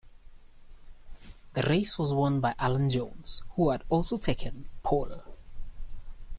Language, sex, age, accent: English, male, 19-29, England English